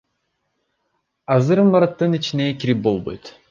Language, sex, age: Kyrgyz, male, under 19